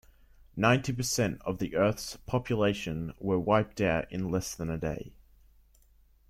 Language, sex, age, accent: English, male, under 19, Australian English